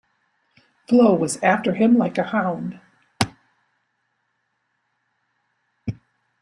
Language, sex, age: English, female, 60-69